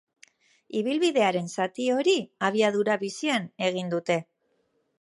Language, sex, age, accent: Basque, female, 40-49, Mendebalekoa (Araba, Bizkaia, Gipuzkoako mendebaleko herri batzuk)